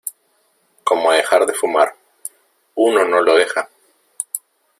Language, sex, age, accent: Spanish, male, 40-49, Andino-Pacífico: Colombia, Perú, Ecuador, oeste de Bolivia y Venezuela andina